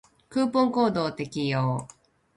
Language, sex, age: Japanese, female, 19-29